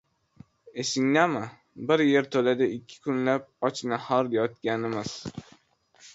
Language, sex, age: Uzbek, male, under 19